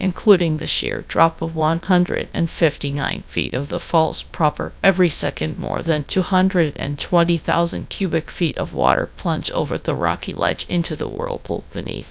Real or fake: fake